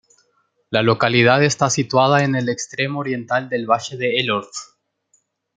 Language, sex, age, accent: Spanish, male, 19-29, Rioplatense: Argentina, Uruguay, este de Bolivia, Paraguay